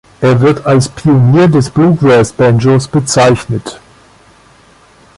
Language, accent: German, Deutschland Deutsch